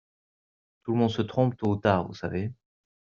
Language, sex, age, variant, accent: French, male, 30-39, Français d'Europe, Français de Belgique